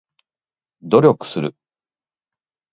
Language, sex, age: Japanese, male, 50-59